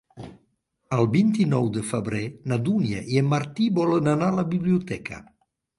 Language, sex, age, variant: Catalan, male, 60-69, Septentrional